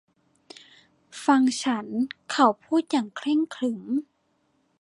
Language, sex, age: Thai, female, 19-29